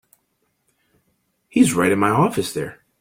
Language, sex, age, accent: English, male, 30-39, United States English